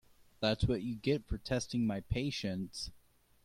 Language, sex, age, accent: English, male, under 19, United States English